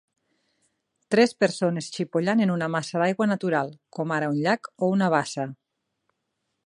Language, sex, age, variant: Catalan, female, 30-39, Nord-Occidental